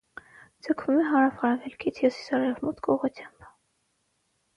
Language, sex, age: Armenian, female, under 19